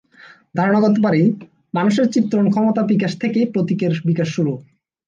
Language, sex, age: Bengali, male, 19-29